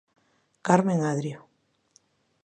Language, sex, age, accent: Galician, female, 40-49, Normativo (estándar)